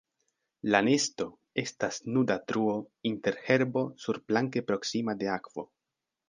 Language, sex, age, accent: Esperanto, male, under 19, Internacia